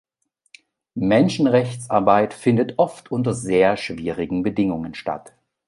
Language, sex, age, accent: German, male, 40-49, Deutschland Deutsch